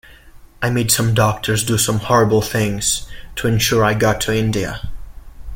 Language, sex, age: English, male, under 19